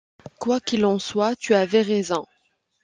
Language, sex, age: French, female, 19-29